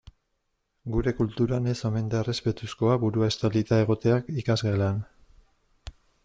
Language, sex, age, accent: Basque, male, 50-59, Erdialdekoa edo Nafarra (Gipuzkoa, Nafarroa)